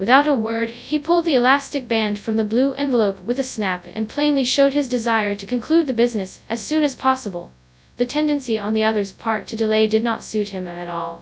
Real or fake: fake